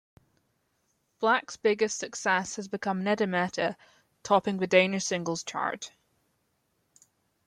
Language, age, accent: English, 19-29, England English